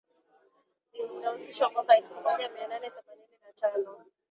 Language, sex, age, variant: Swahili, female, 19-29, Kiswahili cha Bara ya Kenya